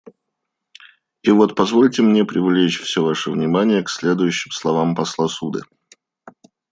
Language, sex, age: Russian, male, 40-49